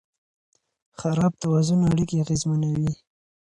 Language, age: Pashto, 19-29